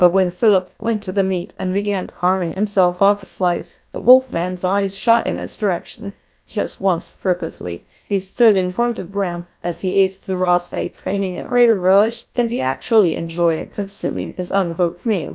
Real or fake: fake